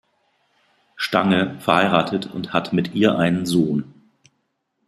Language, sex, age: German, male, 50-59